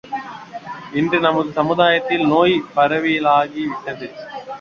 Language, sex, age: Tamil, male, 19-29